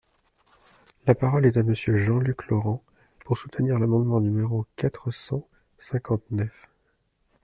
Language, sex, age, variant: French, male, 30-39, Français de métropole